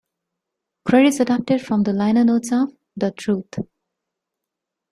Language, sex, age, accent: English, female, 30-39, India and South Asia (India, Pakistan, Sri Lanka)